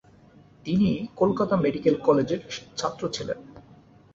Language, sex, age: Bengali, male, 30-39